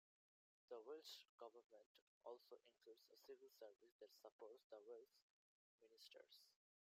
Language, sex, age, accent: English, male, 19-29, United States English